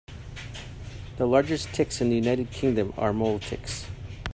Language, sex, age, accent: English, male, 50-59, Canadian English